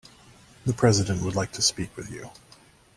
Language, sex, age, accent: English, male, 30-39, United States English